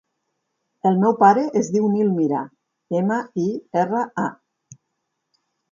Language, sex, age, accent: Catalan, female, 40-49, Tortosí